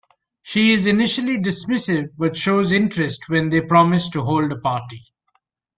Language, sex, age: English, male, 50-59